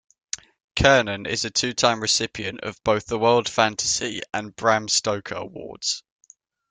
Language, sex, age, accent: English, male, under 19, England English